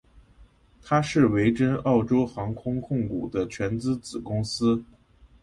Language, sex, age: Chinese, male, 30-39